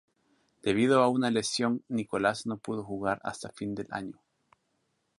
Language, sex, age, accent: Spanish, male, 40-49, América central